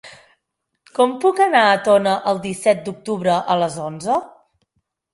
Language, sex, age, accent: Catalan, female, 30-39, Oriental